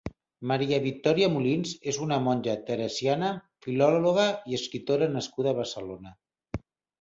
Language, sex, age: Catalan, male, 40-49